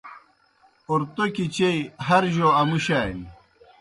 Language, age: Kohistani Shina, 60-69